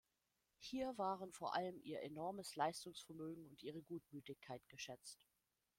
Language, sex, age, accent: German, female, 30-39, Deutschland Deutsch